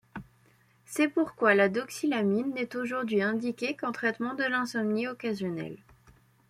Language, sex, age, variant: French, female, under 19, Français de métropole